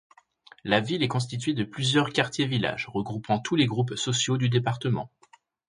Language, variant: French, Français de métropole